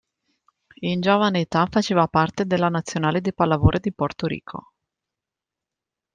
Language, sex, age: Italian, female, 40-49